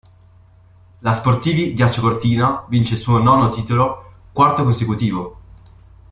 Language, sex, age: Italian, male, 19-29